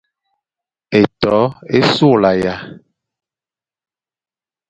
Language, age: Fang, 40-49